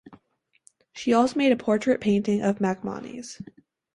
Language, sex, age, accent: English, female, under 19, United States English